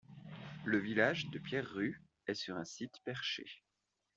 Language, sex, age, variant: French, male, 30-39, Français de métropole